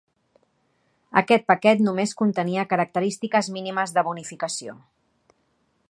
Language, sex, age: Catalan, female, 40-49